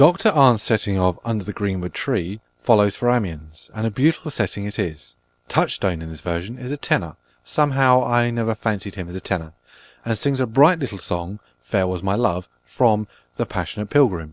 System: none